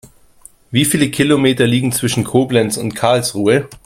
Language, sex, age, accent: German, male, 30-39, Deutschland Deutsch